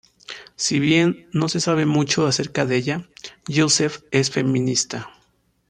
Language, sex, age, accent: Spanish, male, 19-29, México